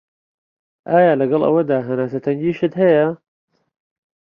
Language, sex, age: Central Kurdish, male, 30-39